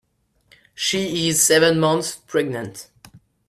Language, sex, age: English, male, 19-29